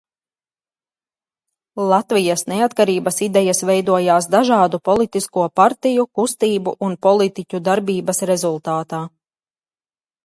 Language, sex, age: Latvian, female, 30-39